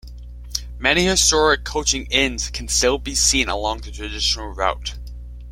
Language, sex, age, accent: English, male, under 19, United States English